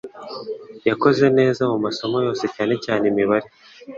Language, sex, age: Kinyarwanda, male, under 19